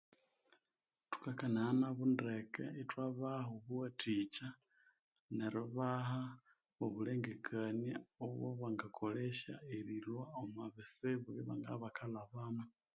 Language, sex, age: Konzo, male, 19-29